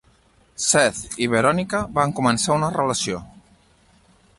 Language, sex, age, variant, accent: Catalan, male, 40-49, Central, central